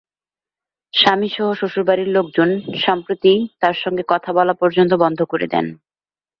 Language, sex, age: Bengali, female, 19-29